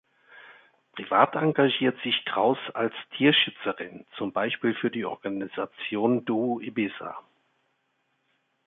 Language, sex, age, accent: German, male, 50-59, Deutschland Deutsch